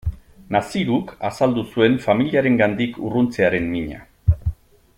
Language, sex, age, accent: Basque, male, 50-59, Mendebalekoa (Araba, Bizkaia, Gipuzkoako mendebaleko herri batzuk)